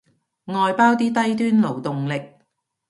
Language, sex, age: Cantonese, female, 40-49